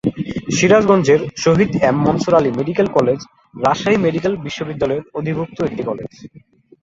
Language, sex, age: Bengali, male, under 19